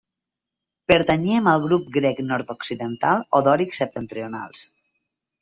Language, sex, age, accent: Catalan, female, 30-39, valencià